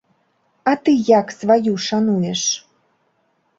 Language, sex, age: Belarusian, female, 30-39